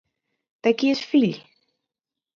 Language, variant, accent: Catalan, Central, central